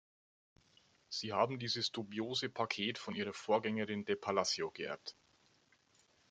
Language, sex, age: German, male, 30-39